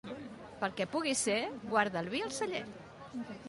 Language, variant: Catalan, Central